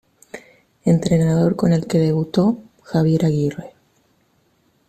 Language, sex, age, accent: Spanish, female, 40-49, Rioplatense: Argentina, Uruguay, este de Bolivia, Paraguay